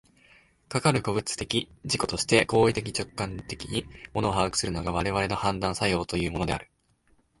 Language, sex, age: Japanese, male, 19-29